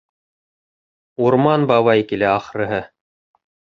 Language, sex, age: Bashkir, male, 30-39